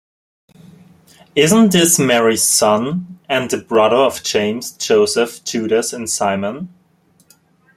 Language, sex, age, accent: English, male, 19-29, United States English